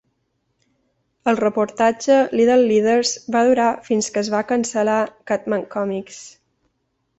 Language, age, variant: Catalan, 30-39, Balear